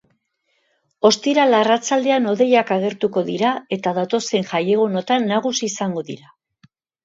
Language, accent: Basque, Mendebalekoa (Araba, Bizkaia, Gipuzkoako mendebaleko herri batzuk)